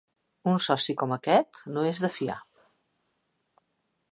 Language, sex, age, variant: Catalan, female, 60-69, Central